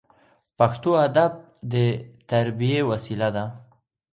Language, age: Pashto, 19-29